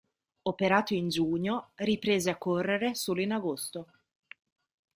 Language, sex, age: Italian, female, 30-39